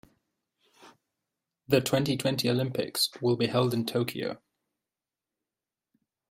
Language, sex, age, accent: English, male, 19-29, England English